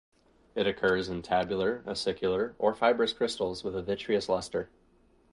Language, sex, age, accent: English, male, 19-29, United States English